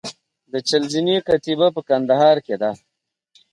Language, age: Pashto, 30-39